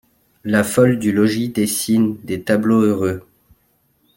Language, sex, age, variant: French, male, 30-39, Français de métropole